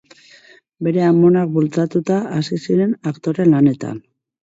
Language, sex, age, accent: Basque, female, 40-49, Mendebalekoa (Araba, Bizkaia, Gipuzkoako mendebaleko herri batzuk)